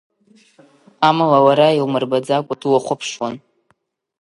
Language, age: Abkhazian, under 19